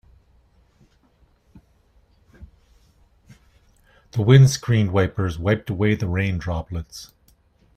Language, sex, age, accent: English, male, 50-59, Canadian English